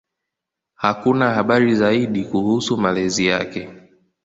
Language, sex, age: Swahili, male, 19-29